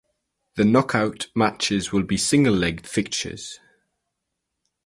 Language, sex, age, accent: English, male, under 19, England English